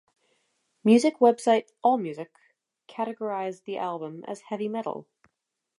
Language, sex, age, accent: English, female, 30-39, United States English